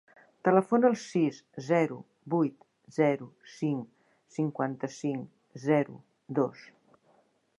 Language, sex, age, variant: Catalan, female, 60-69, Central